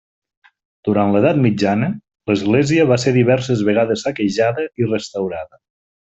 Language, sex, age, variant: Catalan, male, 40-49, Nord-Occidental